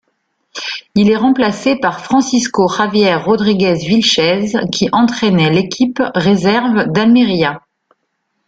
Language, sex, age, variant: French, female, 40-49, Français de métropole